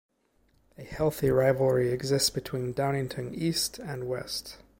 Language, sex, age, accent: English, male, 19-29, United States English